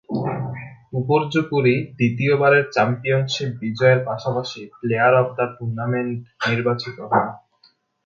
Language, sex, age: Bengali, male, 19-29